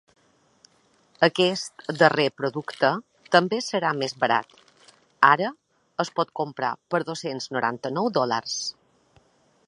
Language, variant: Catalan, Balear